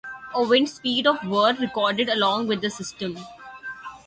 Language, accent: English, India and South Asia (India, Pakistan, Sri Lanka)